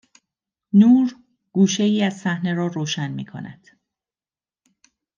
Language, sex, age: Persian, female, 40-49